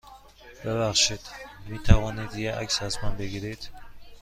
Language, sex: Persian, male